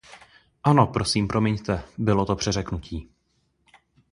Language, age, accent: Czech, 19-29, pražský